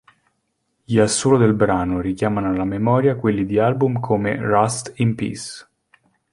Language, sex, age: Italian, male, 19-29